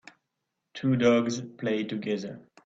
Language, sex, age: English, male, 19-29